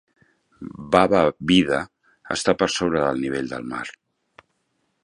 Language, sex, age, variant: Catalan, male, 40-49, Central